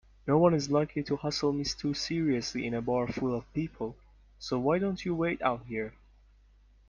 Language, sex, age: English, male, 19-29